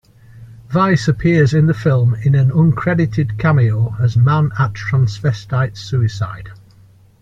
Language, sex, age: English, male, 60-69